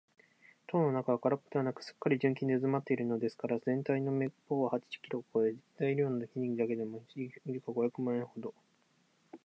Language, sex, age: Japanese, male, 19-29